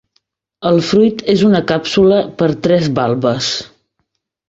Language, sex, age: Catalan, female, 40-49